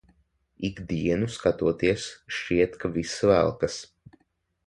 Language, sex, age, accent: Latvian, male, under 19, Vidus dialekts